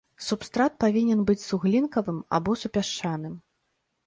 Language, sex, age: Belarusian, female, 30-39